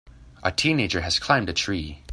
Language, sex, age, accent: English, male, 19-29, United States English